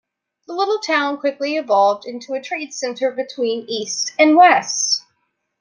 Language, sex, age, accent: English, female, 19-29, United States English